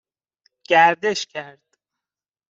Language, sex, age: Persian, male, 30-39